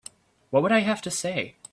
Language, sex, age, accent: English, female, under 19, United States English